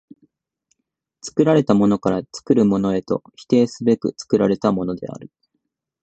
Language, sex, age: Japanese, male, 19-29